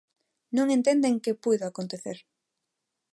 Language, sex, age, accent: Galician, female, 19-29, Neofalante